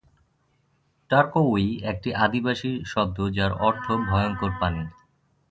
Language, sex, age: Bengali, male, 30-39